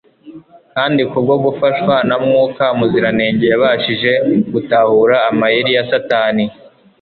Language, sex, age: Kinyarwanda, male, 19-29